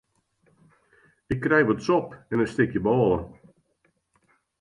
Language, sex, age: Western Frisian, male, 80-89